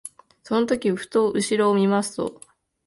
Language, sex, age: Japanese, female, 19-29